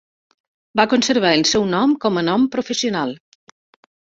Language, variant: Catalan, Septentrional